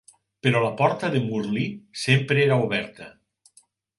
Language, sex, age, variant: Catalan, male, 50-59, Nord-Occidental